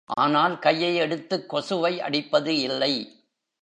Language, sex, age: Tamil, male, 70-79